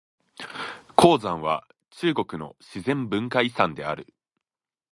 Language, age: Japanese, 19-29